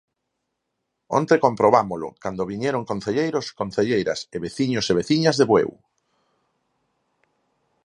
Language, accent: Galician, Normativo (estándar)